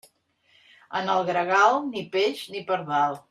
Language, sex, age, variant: Catalan, female, 50-59, Central